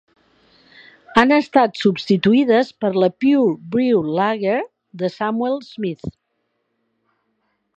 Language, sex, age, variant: Catalan, female, 60-69, Central